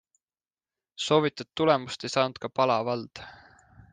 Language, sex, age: Estonian, male, 19-29